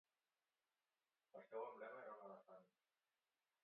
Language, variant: Catalan, Central